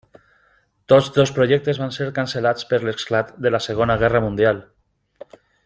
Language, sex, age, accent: Catalan, male, 40-49, valencià